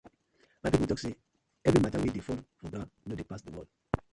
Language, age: Nigerian Pidgin, 40-49